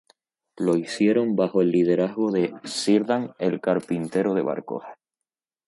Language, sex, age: Spanish, male, 19-29